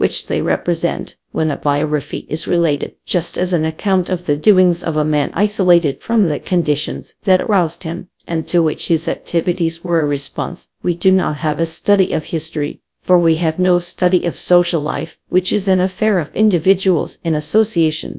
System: TTS, GradTTS